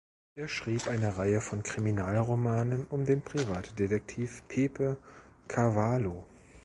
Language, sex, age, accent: German, male, 30-39, Deutschland Deutsch